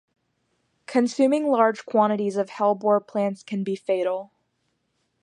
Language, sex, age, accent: English, female, under 19, United States English